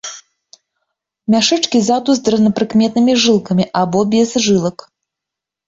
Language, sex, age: Belarusian, female, 30-39